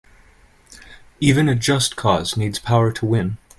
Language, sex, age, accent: English, male, 30-39, United States English